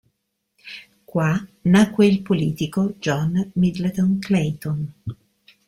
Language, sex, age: Italian, female, 50-59